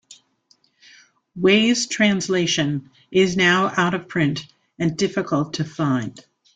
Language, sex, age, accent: English, female, 60-69, United States English